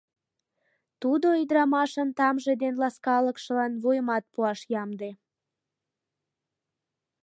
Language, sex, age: Mari, female, 19-29